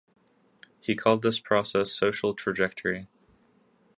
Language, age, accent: English, under 19, United States English